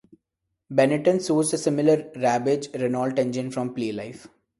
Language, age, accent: English, 19-29, India and South Asia (India, Pakistan, Sri Lanka)